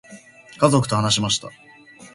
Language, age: Japanese, 19-29